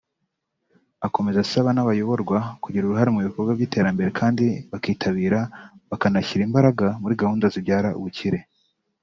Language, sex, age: Kinyarwanda, male, 19-29